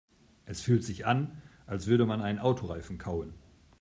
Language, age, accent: German, 50-59, Deutschland Deutsch